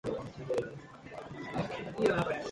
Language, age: English, 19-29